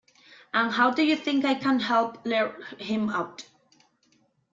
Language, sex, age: English, female, 19-29